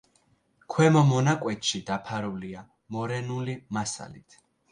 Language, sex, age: Georgian, male, 19-29